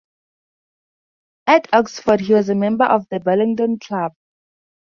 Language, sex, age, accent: English, female, under 19, Southern African (South Africa, Zimbabwe, Namibia)